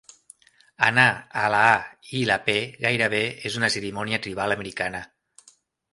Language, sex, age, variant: Catalan, male, 40-49, Central